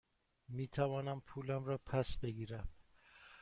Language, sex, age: Persian, male, 30-39